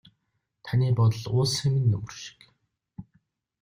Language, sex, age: Mongolian, male, 30-39